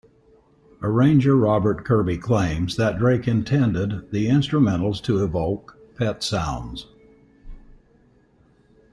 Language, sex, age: English, male, 60-69